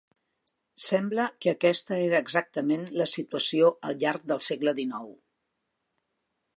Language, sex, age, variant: Catalan, female, 60-69, Central